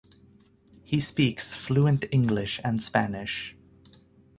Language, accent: English, United States English